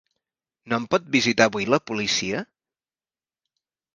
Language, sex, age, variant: Catalan, male, 19-29, Central